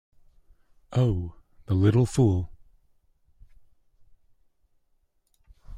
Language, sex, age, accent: English, male, 30-39, Canadian English